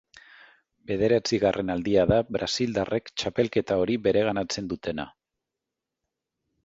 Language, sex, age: Basque, male, 40-49